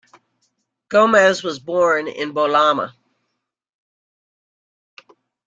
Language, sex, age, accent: English, female, 60-69, United States English